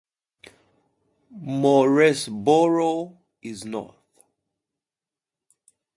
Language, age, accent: English, 19-29, United States English; England English